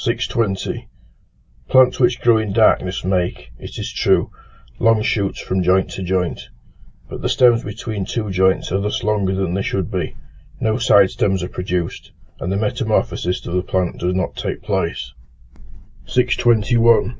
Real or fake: real